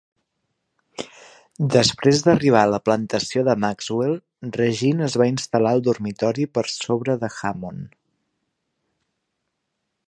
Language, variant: Catalan, Central